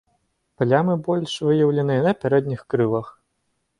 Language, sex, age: Belarusian, male, under 19